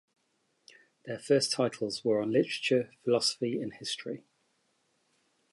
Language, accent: English, England English